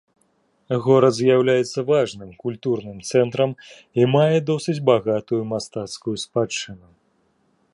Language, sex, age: Belarusian, male, 40-49